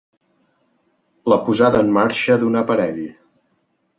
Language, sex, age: Catalan, male, 40-49